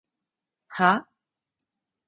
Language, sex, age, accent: Japanese, female, 40-49, 標準語